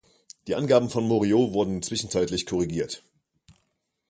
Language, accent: German, Deutschland Deutsch